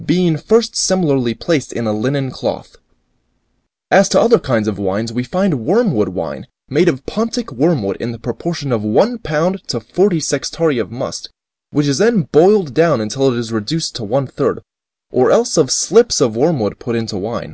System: none